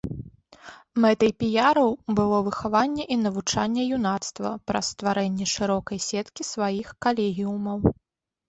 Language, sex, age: Belarusian, female, 30-39